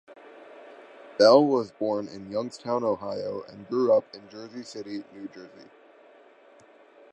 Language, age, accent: English, 19-29, United States English